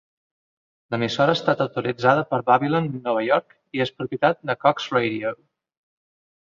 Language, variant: Catalan, Central